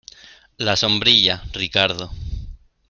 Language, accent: Spanish, España: Norte peninsular (Asturias, Castilla y León, Cantabria, País Vasco, Navarra, Aragón, La Rioja, Guadalajara, Cuenca)